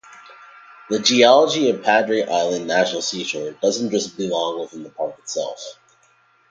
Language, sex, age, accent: English, male, under 19, United States English